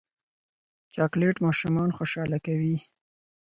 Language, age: Pashto, 19-29